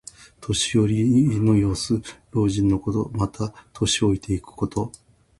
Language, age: Japanese, 60-69